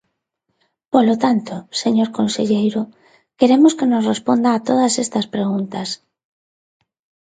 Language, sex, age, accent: Galician, female, 40-49, Neofalante